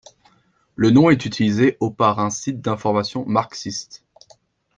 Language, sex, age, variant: French, male, 19-29, Français de métropole